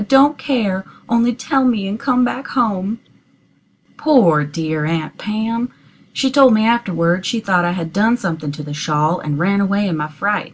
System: none